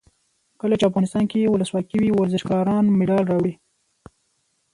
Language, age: Pashto, 19-29